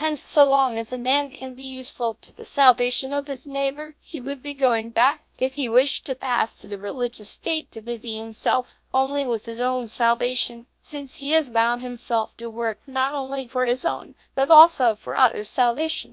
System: TTS, GlowTTS